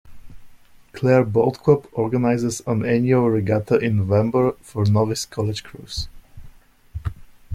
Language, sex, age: English, male, 19-29